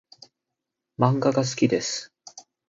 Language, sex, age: Japanese, male, 19-29